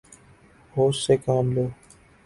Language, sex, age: Urdu, male, 19-29